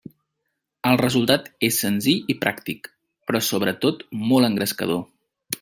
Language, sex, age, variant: Catalan, male, 40-49, Central